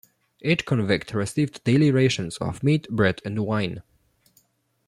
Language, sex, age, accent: English, male, under 19, United States English